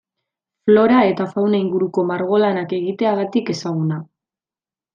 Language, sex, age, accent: Basque, female, 19-29, Mendebalekoa (Araba, Bizkaia, Gipuzkoako mendebaleko herri batzuk)